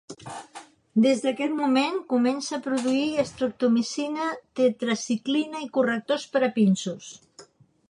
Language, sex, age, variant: Catalan, female, 60-69, Central